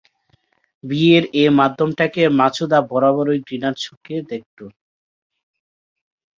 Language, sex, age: Bengali, male, 19-29